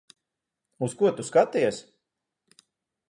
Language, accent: Latvian, Rigas